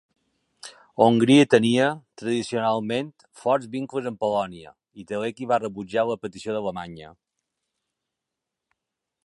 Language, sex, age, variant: Catalan, male, 40-49, Balear